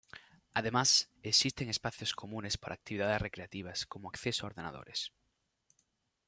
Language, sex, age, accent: Spanish, male, 19-29, España: Sur peninsular (Andalucia, Extremadura, Murcia)